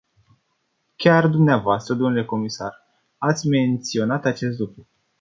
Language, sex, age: Romanian, male, 19-29